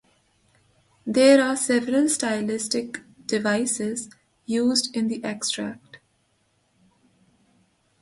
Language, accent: English, India and South Asia (India, Pakistan, Sri Lanka)